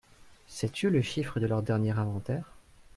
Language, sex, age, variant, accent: French, male, 19-29, Français de métropole, Français de l'est de la France